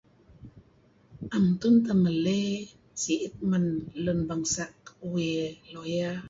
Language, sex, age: Kelabit, female, 50-59